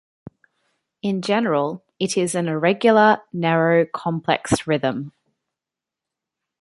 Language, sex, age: English, female, 19-29